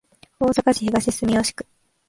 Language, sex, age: Japanese, female, 19-29